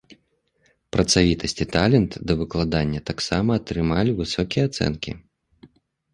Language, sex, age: Belarusian, male, 30-39